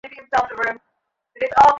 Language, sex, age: Bengali, male, 19-29